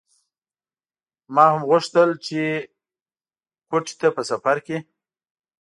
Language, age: Pashto, 40-49